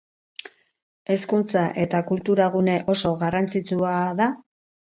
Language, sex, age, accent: Basque, female, 50-59, Mendebalekoa (Araba, Bizkaia, Gipuzkoako mendebaleko herri batzuk)